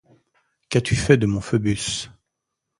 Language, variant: French, Français de métropole